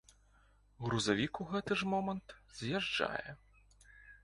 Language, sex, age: Belarusian, male, 19-29